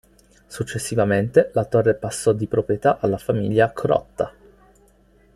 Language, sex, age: Italian, male, 19-29